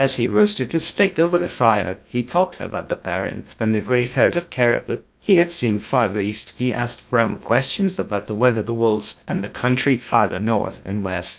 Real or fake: fake